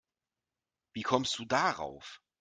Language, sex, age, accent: German, male, 40-49, Deutschland Deutsch